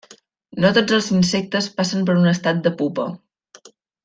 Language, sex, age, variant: Catalan, female, 19-29, Central